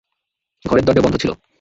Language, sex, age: Bengali, male, 19-29